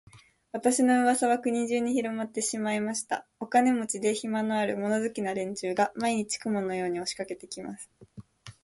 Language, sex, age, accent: Japanese, female, 19-29, 標準語